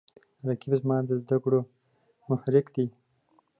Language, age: Pashto, 19-29